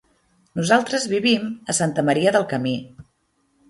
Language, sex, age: Catalan, female, 30-39